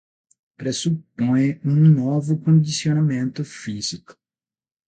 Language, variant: Portuguese, Portuguese (Brasil)